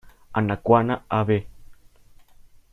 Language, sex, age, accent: Spanish, male, under 19, México